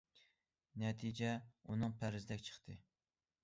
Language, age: Uyghur, 19-29